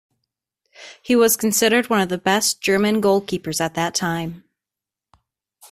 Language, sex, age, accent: English, female, 19-29, United States English